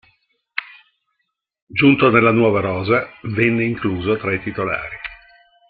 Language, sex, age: Italian, male, 60-69